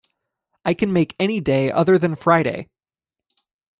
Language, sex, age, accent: English, male, 19-29, United States English